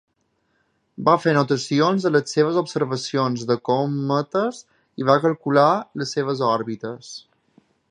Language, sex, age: Catalan, male, 19-29